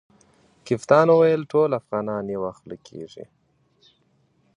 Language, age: Pashto, 30-39